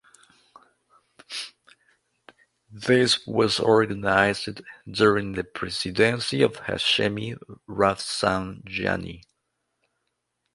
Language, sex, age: English, male, 19-29